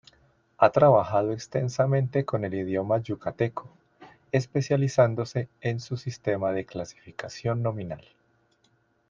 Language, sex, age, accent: Spanish, male, 30-39, Andino-Pacífico: Colombia, Perú, Ecuador, oeste de Bolivia y Venezuela andina